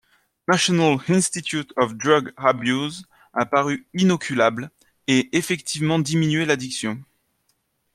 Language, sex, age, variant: French, male, 19-29, Français de métropole